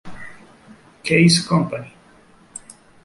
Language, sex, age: Italian, male, 50-59